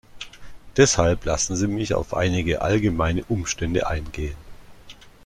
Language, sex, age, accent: German, male, 30-39, Deutschland Deutsch